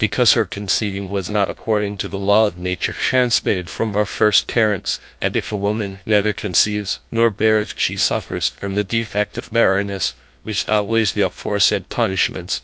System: TTS, GlowTTS